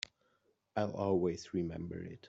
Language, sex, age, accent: English, male, 19-29, United States English